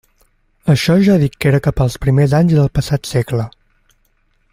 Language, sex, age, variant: Catalan, male, 19-29, Central